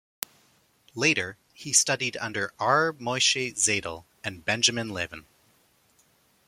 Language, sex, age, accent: English, male, 30-39, Canadian English